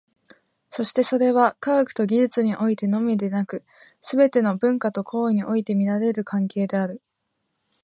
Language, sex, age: Japanese, female, 19-29